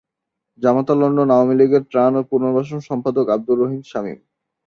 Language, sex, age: Bengali, male, 19-29